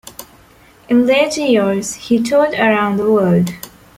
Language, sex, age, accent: English, female, 19-29, India and South Asia (India, Pakistan, Sri Lanka)